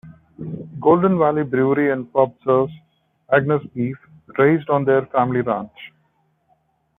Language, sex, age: English, male, 30-39